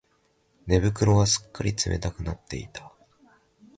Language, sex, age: Japanese, male, 19-29